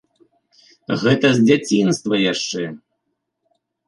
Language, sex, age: Belarusian, male, 40-49